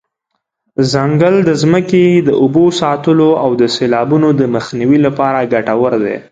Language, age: Pashto, 19-29